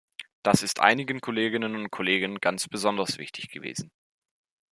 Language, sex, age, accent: German, male, 19-29, Deutschland Deutsch